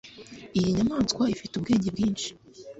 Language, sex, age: Kinyarwanda, female, under 19